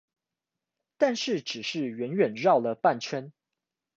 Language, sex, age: Chinese, male, 19-29